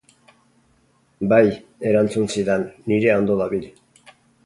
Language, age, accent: Basque, 60-69, Erdialdekoa edo Nafarra (Gipuzkoa, Nafarroa)